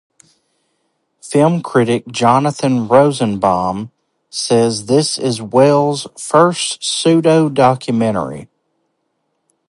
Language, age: English, 19-29